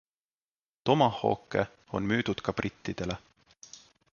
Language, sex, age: Estonian, male, 30-39